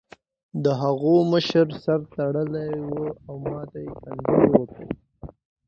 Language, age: Pashto, 19-29